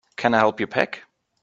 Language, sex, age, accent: English, male, 19-29, United States English